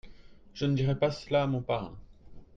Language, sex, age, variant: French, male, 30-39, Français de métropole